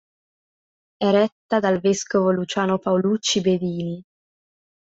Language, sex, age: Italian, female, 19-29